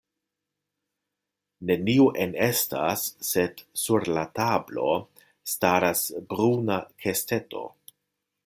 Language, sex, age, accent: Esperanto, male, 50-59, Internacia